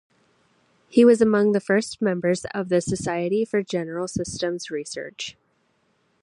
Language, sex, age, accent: English, female, 19-29, United States English